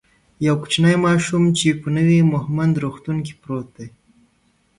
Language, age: Pashto, 19-29